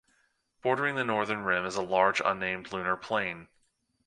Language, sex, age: English, male, 30-39